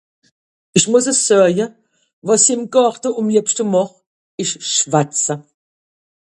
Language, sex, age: Swiss German, female, 50-59